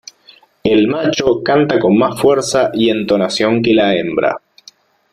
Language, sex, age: Spanish, male, 30-39